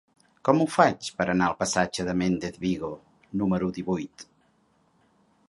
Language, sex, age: Catalan, male, 60-69